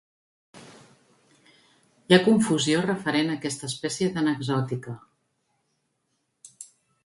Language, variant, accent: Catalan, Central, central